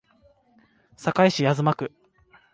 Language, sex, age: Japanese, male, under 19